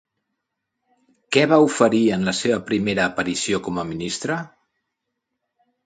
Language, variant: Catalan, Central